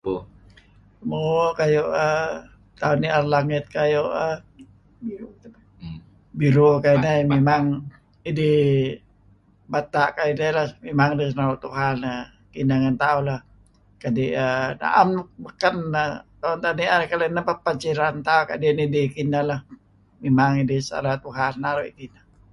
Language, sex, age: Kelabit, male, 70-79